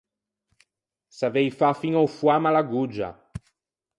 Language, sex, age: Ligurian, male, 30-39